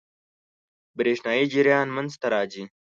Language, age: Pashto, under 19